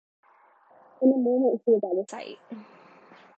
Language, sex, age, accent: English, female, 19-29, United States English